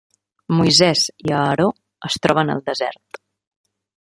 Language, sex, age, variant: Catalan, female, 30-39, Central